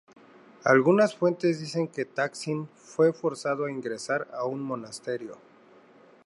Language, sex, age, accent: Spanish, male, 30-39, México